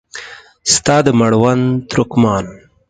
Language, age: Pashto, 30-39